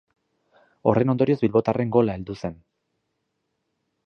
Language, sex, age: Basque, male, 30-39